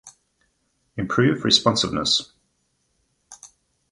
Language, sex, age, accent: English, male, 40-49, Southern African (South Africa, Zimbabwe, Namibia)